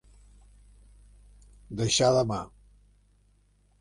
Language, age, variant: Catalan, 70-79, Central